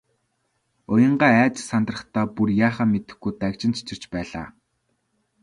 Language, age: Mongolian, 19-29